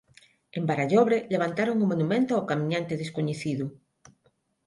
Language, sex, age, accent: Galician, female, 50-59, Neofalante